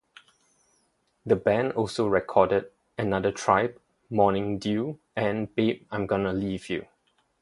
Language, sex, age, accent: English, male, 19-29, Singaporean English